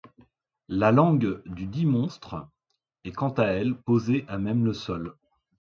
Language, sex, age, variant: French, male, 50-59, Français de métropole